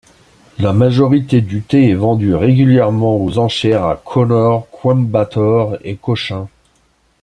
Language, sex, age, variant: French, male, 50-59, Français de métropole